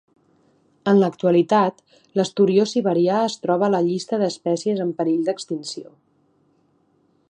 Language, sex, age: Catalan, female, 19-29